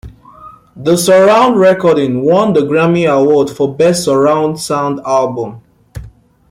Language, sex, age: English, male, 19-29